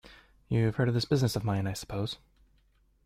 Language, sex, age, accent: English, male, 19-29, Canadian English